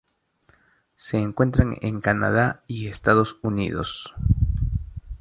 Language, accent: Spanish, Andino-Pacífico: Colombia, Perú, Ecuador, oeste de Bolivia y Venezuela andina